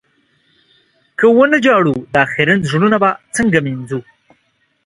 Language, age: Pashto, 19-29